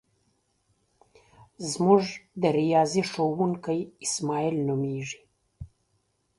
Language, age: Pashto, 40-49